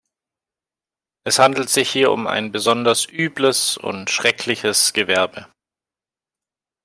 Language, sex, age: German, male, 30-39